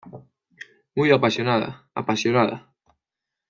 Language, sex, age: Spanish, male, 19-29